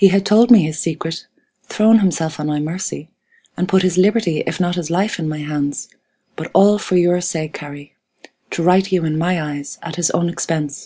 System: none